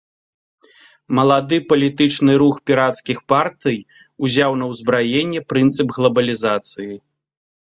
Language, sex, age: Belarusian, male, 40-49